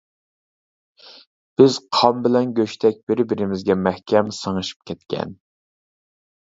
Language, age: Uyghur, 40-49